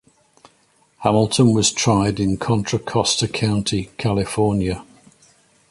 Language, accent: English, England English